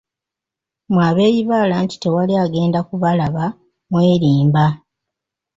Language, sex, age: Ganda, female, 60-69